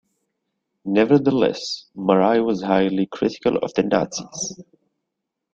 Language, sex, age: English, male, 19-29